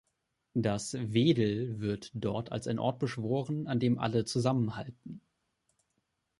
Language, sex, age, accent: German, male, 19-29, Deutschland Deutsch